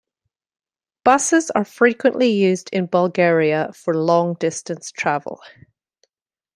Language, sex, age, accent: English, female, 40-49, Canadian English